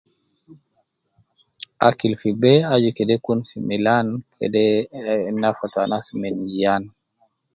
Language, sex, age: Nubi, male, 50-59